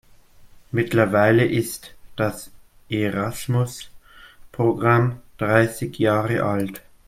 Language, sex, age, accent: German, male, 19-29, Deutschland Deutsch